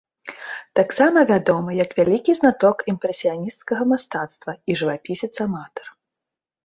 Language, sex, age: Belarusian, female, 30-39